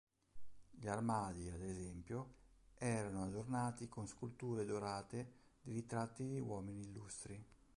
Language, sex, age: Italian, male, 50-59